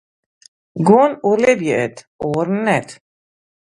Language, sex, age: Western Frisian, female, 50-59